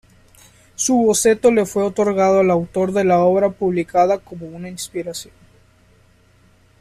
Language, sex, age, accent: Spanish, male, 19-29, México